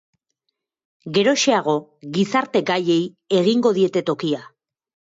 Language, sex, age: Basque, female, 30-39